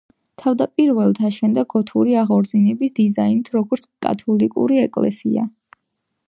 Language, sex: Georgian, female